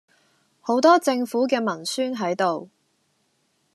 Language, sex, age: Cantonese, female, 19-29